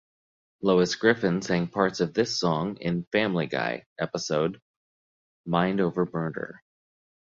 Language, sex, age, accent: English, male, 30-39, United States English